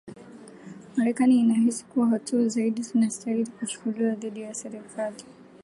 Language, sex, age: Swahili, female, 19-29